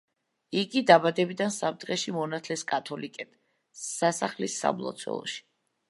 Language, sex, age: Georgian, female, 40-49